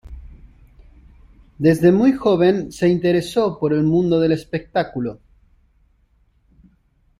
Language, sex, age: Spanish, male, 30-39